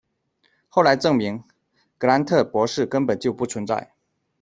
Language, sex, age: Chinese, male, 30-39